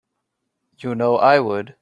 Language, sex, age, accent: English, male, 19-29, United States English